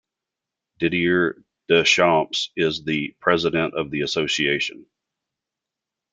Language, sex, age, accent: English, male, 50-59, United States English